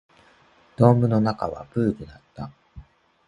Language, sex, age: Japanese, male, 19-29